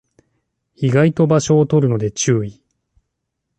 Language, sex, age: Japanese, male, 30-39